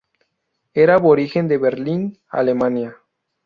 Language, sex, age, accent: Spanish, male, 19-29, México